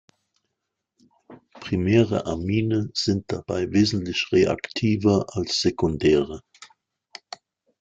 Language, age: German, 50-59